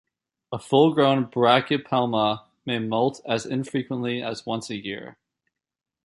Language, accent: English, United States English